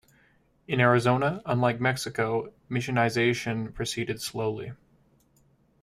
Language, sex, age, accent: English, male, 19-29, United States English